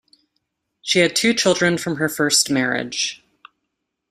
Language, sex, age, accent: English, female, 19-29, United States English